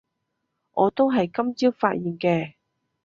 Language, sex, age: Cantonese, female, 30-39